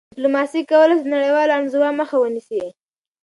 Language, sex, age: Pashto, female, 19-29